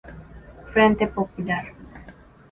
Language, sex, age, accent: Spanish, female, under 19, Andino-Pacífico: Colombia, Perú, Ecuador, oeste de Bolivia y Venezuela andina